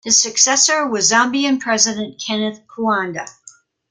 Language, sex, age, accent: English, female, 70-79, United States English